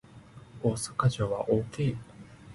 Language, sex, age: Japanese, male, 19-29